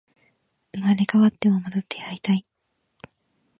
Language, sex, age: Japanese, female, 19-29